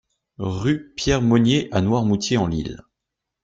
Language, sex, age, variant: French, male, 19-29, Français de métropole